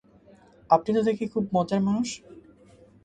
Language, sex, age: Bengali, male, 19-29